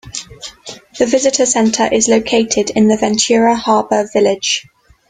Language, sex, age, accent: English, female, 19-29, England English